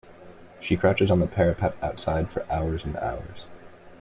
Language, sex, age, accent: English, male, 19-29, United States English